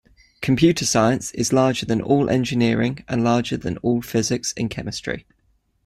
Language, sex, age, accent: English, male, 19-29, England English